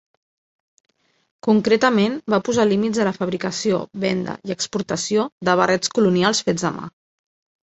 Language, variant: Catalan, Central